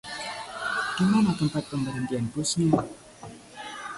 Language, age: Indonesian, 19-29